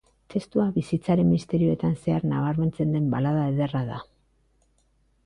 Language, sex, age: Basque, female, 40-49